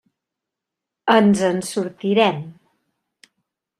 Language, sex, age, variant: Catalan, female, 40-49, Central